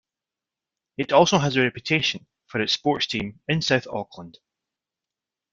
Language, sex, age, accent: English, male, 30-39, Scottish English